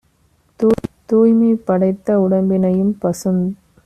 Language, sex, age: Tamil, female, 30-39